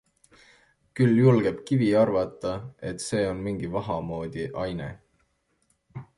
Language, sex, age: Estonian, male, 19-29